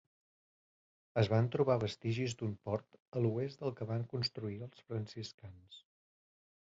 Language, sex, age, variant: Catalan, male, 30-39, Central